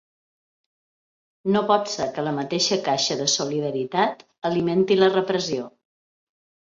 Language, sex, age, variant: Catalan, female, 50-59, Balear